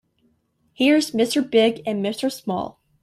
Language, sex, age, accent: English, female, under 19, United States English